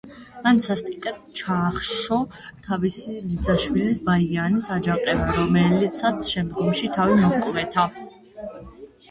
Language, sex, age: Georgian, female, under 19